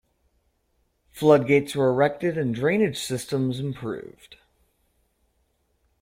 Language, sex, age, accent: English, male, 19-29, United States English